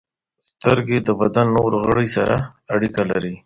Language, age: Pashto, 30-39